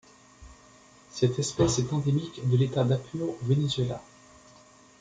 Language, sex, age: French, male, 50-59